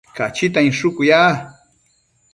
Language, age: Matsés, 40-49